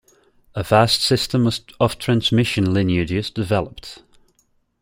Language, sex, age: English, male, 30-39